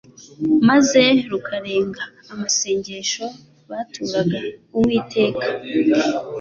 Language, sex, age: Kinyarwanda, female, under 19